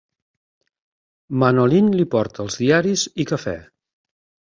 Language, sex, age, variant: Catalan, male, 60-69, Central